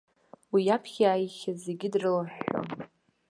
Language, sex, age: Abkhazian, female, under 19